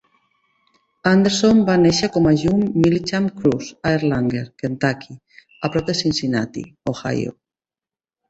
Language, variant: Catalan, Central